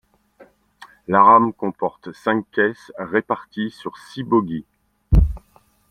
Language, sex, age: French, male, 50-59